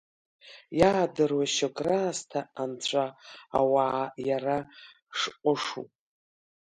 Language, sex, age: Abkhazian, female, 50-59